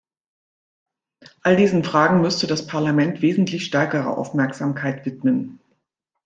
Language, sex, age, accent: German, female, 50-59, Deutschland Deutsch